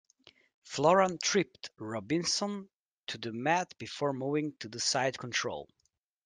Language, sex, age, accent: English, male, 30-39, United States English